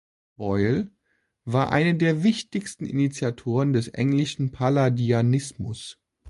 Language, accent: German, Deutschland Deutsch